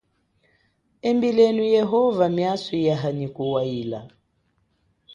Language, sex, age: Chokwe, female, 19-29